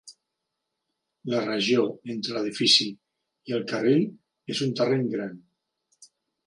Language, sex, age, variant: Catalan, male, 40-49, Central